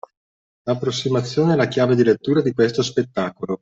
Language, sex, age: Italian, male, 50-59